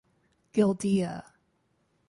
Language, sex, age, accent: English, female, 19-29, United States English